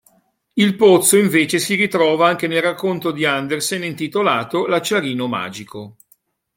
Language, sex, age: Italian, male, 60-69